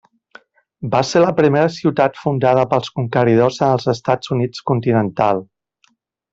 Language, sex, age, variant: Catalan, male, 40-49, Central